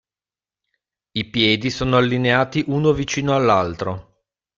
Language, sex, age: Italian, male, 50-59